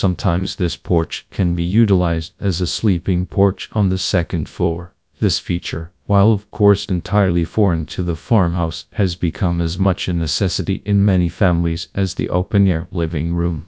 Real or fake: fake